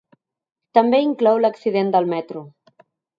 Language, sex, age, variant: Catalan, female, 30-39, Central